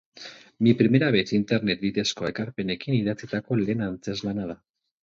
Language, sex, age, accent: Basque, male, 40-49, Mendebalekoa (Araba, Bizkaia, Gipuzkoako mendebaleko herri batzuk)